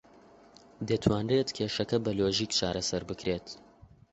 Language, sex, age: Central Kurdish, male, under 19